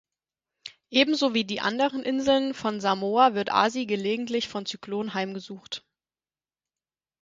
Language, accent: German, Deutschland Deutsch